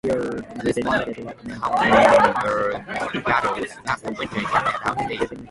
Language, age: English, 19-29